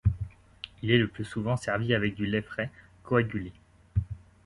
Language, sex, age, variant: French, male, 19-29, Français de métropole